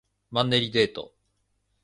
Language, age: Japanese, 19-29